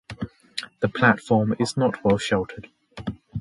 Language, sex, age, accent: English, male, under 19, England English